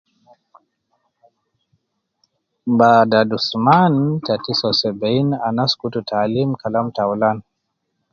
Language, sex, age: Nubi, male, 50-59